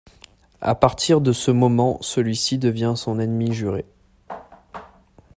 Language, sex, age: French, male, 19-29